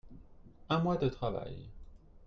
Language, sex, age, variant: French, male, 30-39, Français de métropole